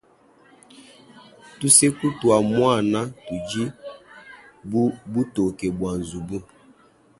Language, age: Luba-Lulua, 19-29